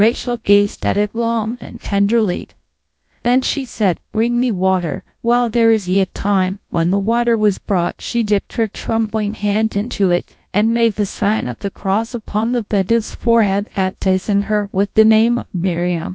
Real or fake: fake